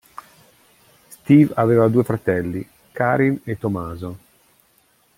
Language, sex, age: Italian, male, 50-59